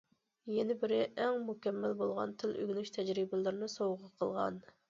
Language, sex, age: Uyghur, female, 30-39